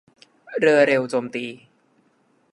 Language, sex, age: Thai, male, 19-29